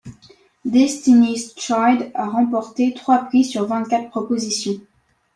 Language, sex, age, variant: French, male, under 19, Français de métropole